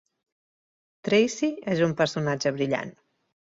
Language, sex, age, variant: Catalan, female, 30-39, Central